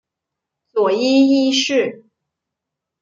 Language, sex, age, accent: Chinese, female, 19-29, 出生地：广东省